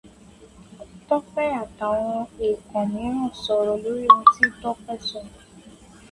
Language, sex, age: Yoruba, female, 19-29